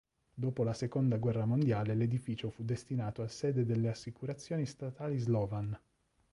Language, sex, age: Italian, male, 30-39